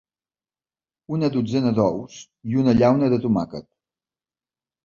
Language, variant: Catalan, Balear